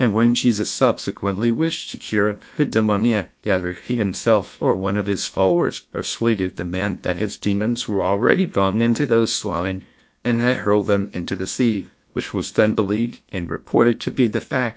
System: TTS, GlowTTS